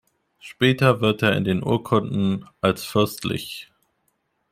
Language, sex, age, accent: German, male, 19-29, Deutschland Deutsch